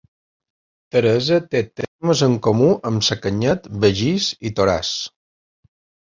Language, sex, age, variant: Catalan, male, 40-49, Balear